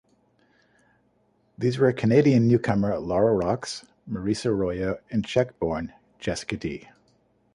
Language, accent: English, United States English